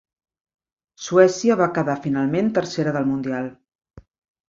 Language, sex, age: Catalan, female, 50-59